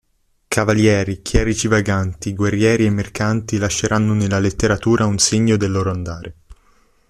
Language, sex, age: Italian, male, under 19